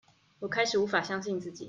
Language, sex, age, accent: Chinese, female, 19-29, 出生地：臺北市